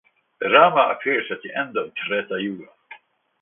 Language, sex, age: English, male, 50-59